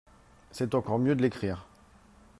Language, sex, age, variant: French, male, 30-39, Français de métropole